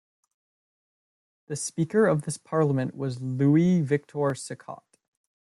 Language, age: English, 19-29